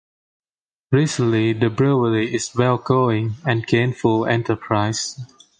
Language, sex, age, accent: English, male, 19-29, Singaporean English